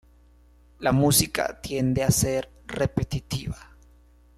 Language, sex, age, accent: Spanish, male, 19-29, Caribe: Cuba, Venezuela, Puerto Rico, República Dominicana, Panamá, Colombia caribeña, México caribeño, Costa del golfo de México